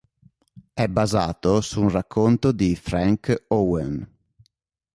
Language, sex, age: Italian, male, 30-39